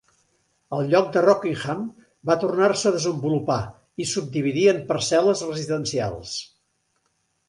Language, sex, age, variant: Catalan, male, 60-69, Central